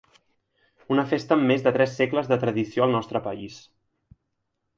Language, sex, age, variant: Catalan, male, 19-29, Central